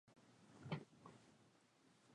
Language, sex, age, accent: Spanish, female, 19-29, México